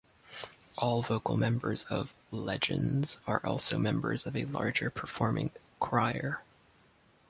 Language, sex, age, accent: English, male, 19-29, United States English